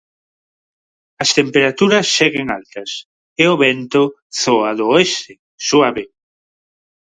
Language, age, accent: Galician, 40-49, Neofalante